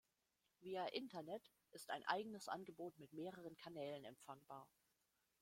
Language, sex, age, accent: German, female, 30-39, Deutschland Deutsch